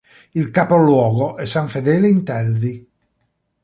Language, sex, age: Italian, male, 40-49